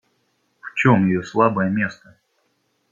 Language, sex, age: Russian, male, 30-39